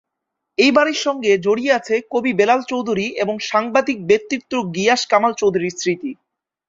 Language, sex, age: Bengali, male, 19-29